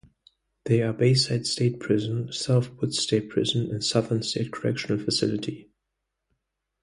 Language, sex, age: English, male, 19-29